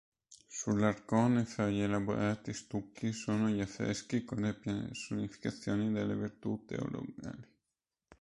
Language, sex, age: Italian, male, 19-29